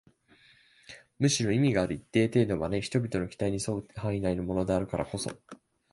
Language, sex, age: Japanese, male, 19-29